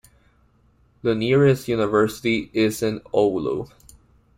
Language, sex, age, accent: English, male, 19-29, United States English